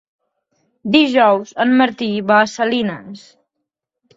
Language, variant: Catalan, Central